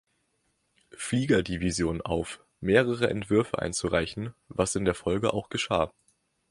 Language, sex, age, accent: German, male, 19-29, Deutschland Deutsch